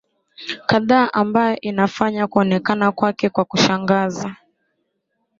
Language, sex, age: Swahili, female, 19-29